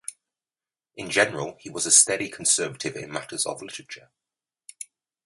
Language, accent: English, England English